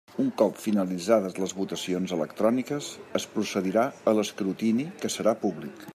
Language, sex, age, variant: Catalan, male, 60-69, Central